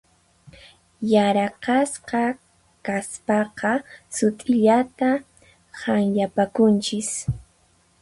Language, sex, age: Puno Quechua, female, 19-29